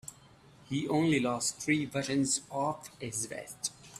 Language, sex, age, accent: English, male, 19-29, India and South Asia (India, Pakistan, Sri Lanka)